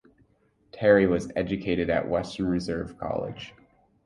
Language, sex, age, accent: English, male, 19-29, United States English